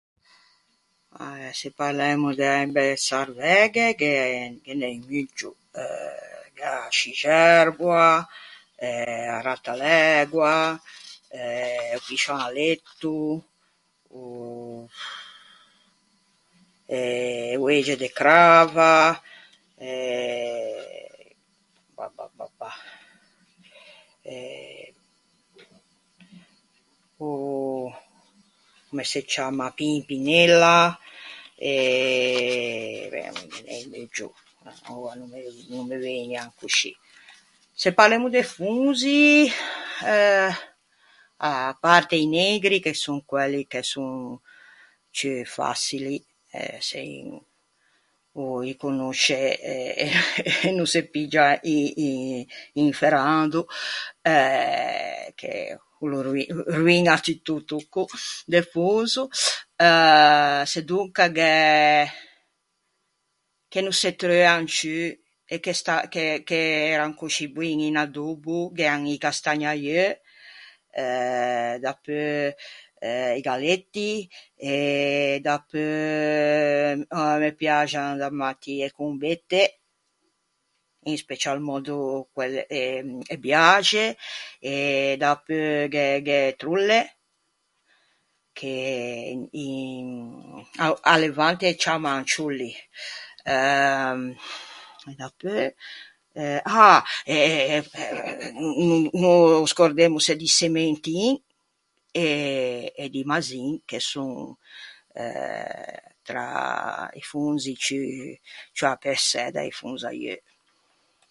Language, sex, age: Ligurian, female, 60-69